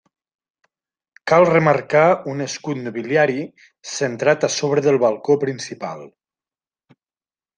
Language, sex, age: Catalan, male, 40-49